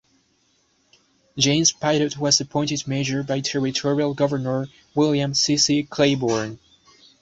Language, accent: English, United States English